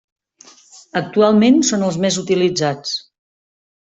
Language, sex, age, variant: Catalan, female, 50-59, Central